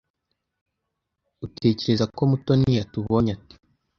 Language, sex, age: Kinyarwanda, male, under 19